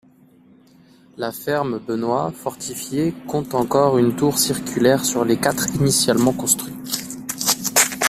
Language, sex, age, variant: French, male, 30-39, Français de métropole